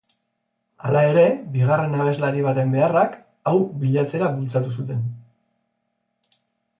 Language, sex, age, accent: Basque, male, 40-49, Mendebalekoa (Araba, Bizkaia, Gipuzkoako mendebaleko herri batzuk)